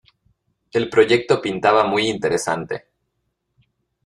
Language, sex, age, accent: Spanish, male, 19-29, México